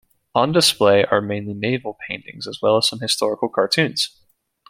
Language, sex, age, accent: English, male, 19-29, United States English